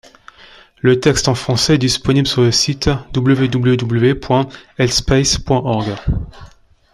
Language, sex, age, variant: French, male, 30-39, Français de métropole